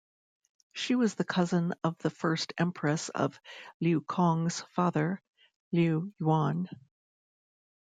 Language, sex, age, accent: English, female, 60-69, United States English